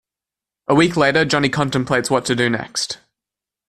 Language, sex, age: English, male, 19-29